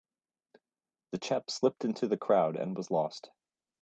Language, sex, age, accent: English, male, 30-39, United States English